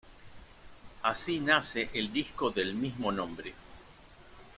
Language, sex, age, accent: Spanish, male, 60-69, Rioplatense: Argentina, Uruguay, este de Bolivia, Paraguay